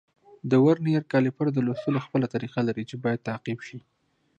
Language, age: Pashto, 19-29